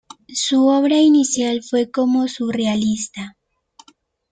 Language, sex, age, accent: Spanish, female, 19-29, América central